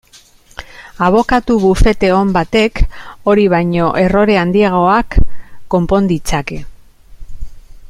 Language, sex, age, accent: Basque, female, 40-49, Mendebalekoa (Araba, Bizkaia, Gipuzkoako mendebaleko herri batzuk)